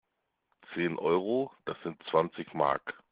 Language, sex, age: German, male, 40-49